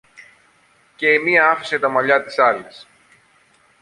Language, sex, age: Greek, male, 40-49